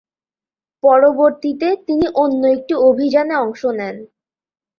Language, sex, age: Bengali, female, 19-29